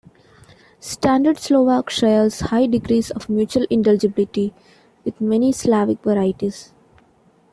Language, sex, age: English, female, 19-29